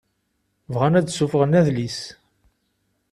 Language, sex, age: Kabyle, male, 30-39